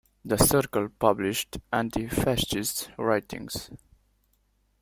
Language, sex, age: English, male, 19-29